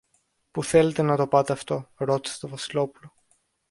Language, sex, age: Greek, male, under 19